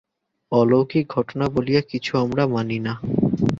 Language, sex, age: Bengali, male, 19-29